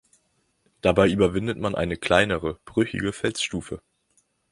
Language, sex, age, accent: German, male, 19-29, Deutschland Deutsch